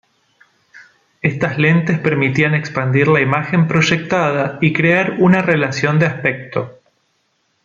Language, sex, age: Spanish, male, 30-39